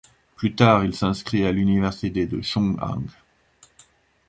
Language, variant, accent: French, Français d'Europe, Français d’Allemagne